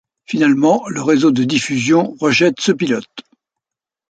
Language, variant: French, Français de métropole